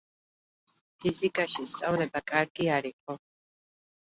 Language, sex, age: Georgian, female, 30-39